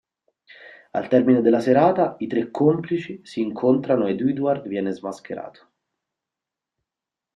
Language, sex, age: Italian, male, 30-39